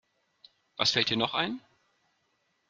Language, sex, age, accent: German, male, 30-39, Deutschland Deutsch